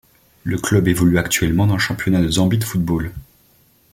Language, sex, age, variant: French, male, 19-29, Français de métropole